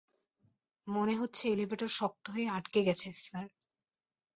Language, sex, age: Bengali, female, 19-29